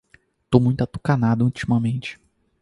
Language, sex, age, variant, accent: Portuguese, male, 19-29, Portuguese (Brasil), Paulista